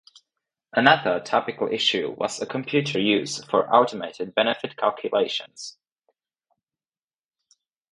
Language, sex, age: English, male, under 19